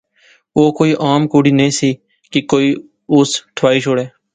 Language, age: Pahari-Potwari, 19-29